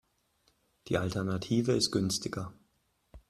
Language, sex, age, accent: German, male, 40-49, Deutschland Deutsch